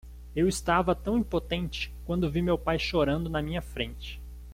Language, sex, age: Portuguese, male, 30-39